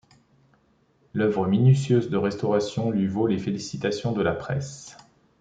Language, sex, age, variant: French, male, 40-49, Français de métropole